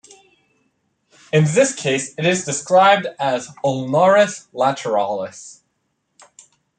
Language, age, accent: English, 19-29, United States English